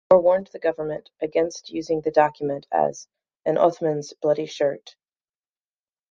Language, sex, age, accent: English, female, 30-39, United States English